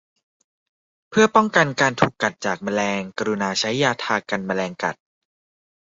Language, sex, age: Thai, male, 19-29